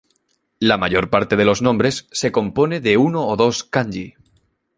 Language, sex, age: Spanish, male, 19-29